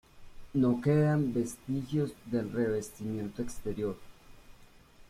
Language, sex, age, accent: Spanish, male, 19-29, Andino-Pacífico: Colombia, Perú, Ecuador, oeste de Bolivia y Venezuela andina